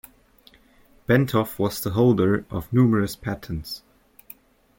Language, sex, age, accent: English, male, 19-29, United States English